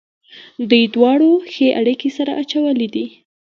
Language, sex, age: Pashto, female, 19-29